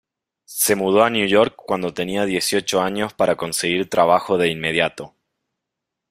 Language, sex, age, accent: Spanish, male, 30-39, Rioplatense: Argentina, Uruguay, este de Bolivia, Paraguay